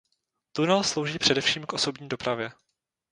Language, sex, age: Czech, male, 19-29